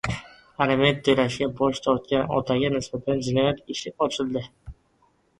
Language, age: Uzbek, 19-29